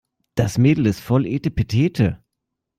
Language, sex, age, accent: German, male, 30-39, Deutschland Deutsch